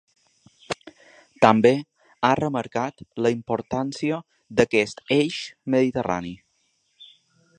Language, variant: Catalan, Balear